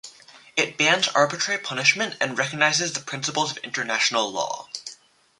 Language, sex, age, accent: English, male, under 19, United States English